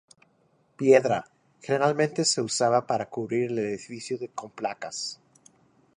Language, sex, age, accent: Spanish, male, 50-59, México